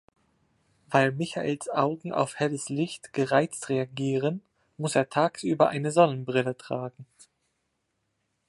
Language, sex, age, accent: German, male, 19-29, Deutschland Deutsch